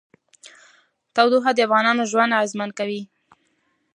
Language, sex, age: Pashto, female, 19-29